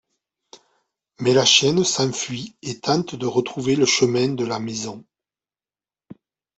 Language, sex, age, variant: French, male, 40-49, Français de métropole